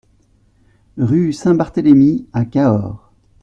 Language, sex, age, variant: French, male, 40-49, Français de métropole